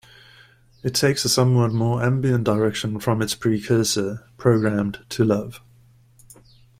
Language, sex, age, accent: English, male, 30-39, Southern African (South Africa, Zimbabwe, Namibia)